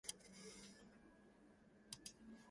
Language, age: English, 19-29